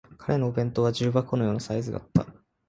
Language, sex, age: Japanese, male, 19-29